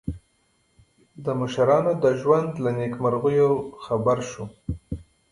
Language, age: Pashto, 30-39